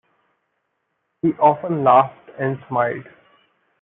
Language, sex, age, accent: English, male, 19-29, India and South Asia (India, Pakistan, Sri Lanka)